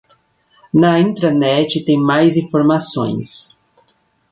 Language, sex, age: Portuguese, male, 19-29